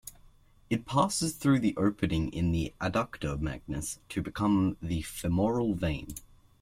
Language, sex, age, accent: English, male, under 19, Australian English